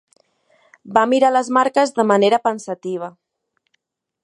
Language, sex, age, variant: Catalan, female, 19-29, Central